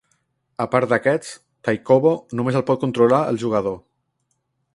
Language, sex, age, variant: Catalan, male, 30-39, Central